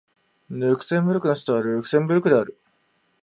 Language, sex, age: Japanese, male, 19-29